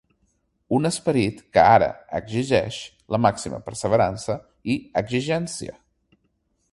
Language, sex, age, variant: Catalan, male, 30-39, Central